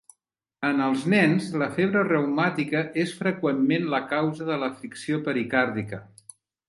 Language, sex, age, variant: Catalan, male, 60-69, Central